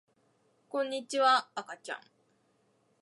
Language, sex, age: Japanese, female, 19-29